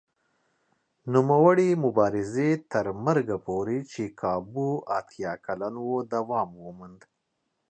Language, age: Pashto, 30-39